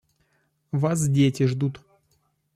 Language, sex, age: Russian, male, 30-39